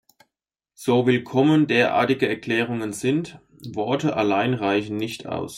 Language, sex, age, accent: German, male, 30-39, Deutschland Deutsch